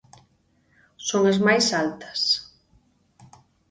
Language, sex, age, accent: Galician, female, 30-39, Normativo (estándar)